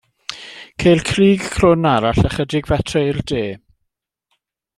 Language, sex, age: Welsh, male, 50-59